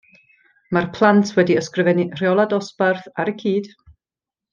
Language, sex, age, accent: Welsh, female, 30-39, Y Deyrnas Unedig Cymraeg